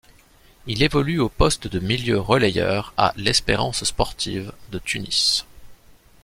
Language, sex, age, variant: French, male, 30-39, Français de métropole